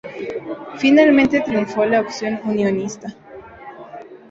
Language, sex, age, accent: Spanish, female, 19-29, México